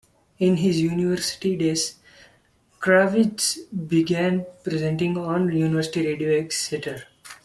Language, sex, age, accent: English, male, 19-29, India and South Asia (India, Pakistan, Sri Lanka)